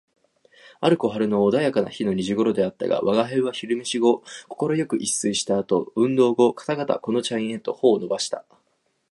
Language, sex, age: Japanese, male, 19-29